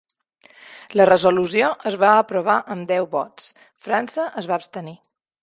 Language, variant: Catalan, Balear